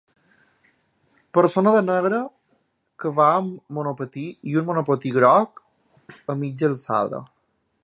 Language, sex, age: Catalan, male, 19-29